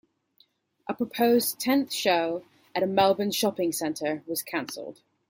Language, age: English, 19-29